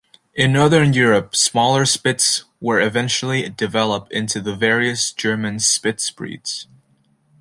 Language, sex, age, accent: English, male, 19-29, United States English